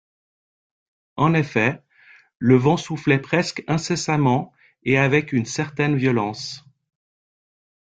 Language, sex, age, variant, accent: French, male, 40-49, Français d'Europe, Français de Suisse